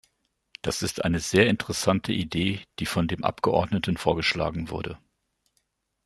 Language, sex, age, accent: German, male, 50-59, Deutschland Deutsch